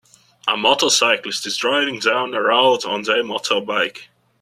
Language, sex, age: English, male, 19-29